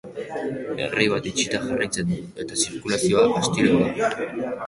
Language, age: Basque, under 19